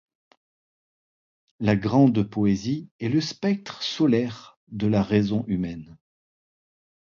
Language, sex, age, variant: French, male, 40-49, Français de métropole